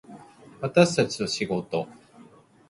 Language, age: Japanese, 30-39